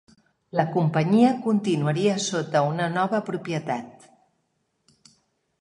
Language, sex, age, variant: Catalan, female, 50-59, Central